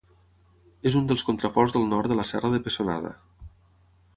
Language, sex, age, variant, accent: Catalan, male, 40-49, Tortosí, nord-occidental; Tortosí